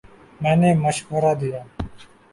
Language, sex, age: Urdu, male, 19-29